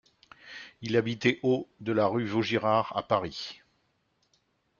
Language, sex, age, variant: French, male, 60-69, Français de métropole